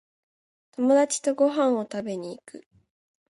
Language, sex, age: Japanese, female, under 19